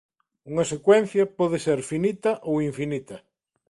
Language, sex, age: Galician, male, 40-49